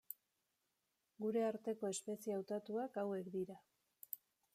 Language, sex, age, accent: Basque, female, 50-59, Mendebalekoa (Araba, Bizkaia, Gipuzkoako mendebaleko herri batzuk)